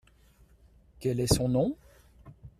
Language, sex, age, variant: French, male, 50-59, Français de métropole